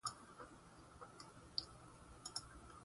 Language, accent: Dutch, Belgisch Nederlands